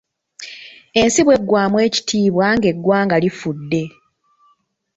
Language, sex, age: Ganda, female, 19-29